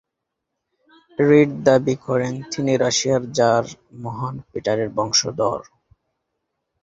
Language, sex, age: Bengali, male, 19-29